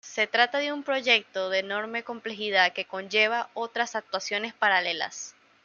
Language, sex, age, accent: Spanish, female, 19-29, Caribe: Cuba, Venezuela, Puerto Rico, República Dominicana, Panamá, Colombia caribeña, México caribeño, Costa del golfo de México